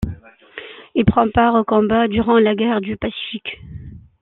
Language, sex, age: French, female, 40-49